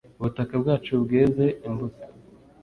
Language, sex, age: Kinyarwanda, male, 19-29